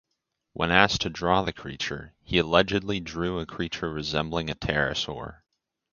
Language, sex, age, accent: English, male, 19-29, United States English